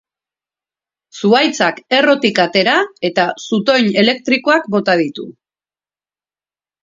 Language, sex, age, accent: Basque, female, 40-49, Erdialdekoa edo Nafarra (Gipuzkoa, Nafarroa)